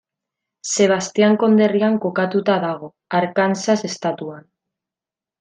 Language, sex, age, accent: Basque, female, 19-29, Mendebalekoa (Araba, Bizkaia, Gipuzkoako mendebaleko herri batzuk)